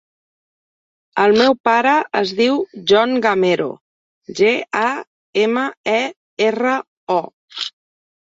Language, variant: Catalan, Central